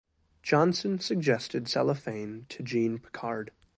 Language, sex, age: English, male, 19-29